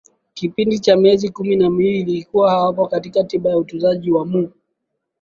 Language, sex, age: Swahili, male, 19-29